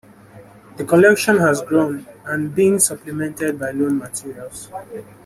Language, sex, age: English, male, 19-29